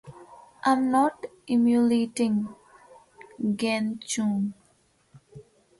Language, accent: English, India and South Asia (India, Pakistan, Sri Lanka)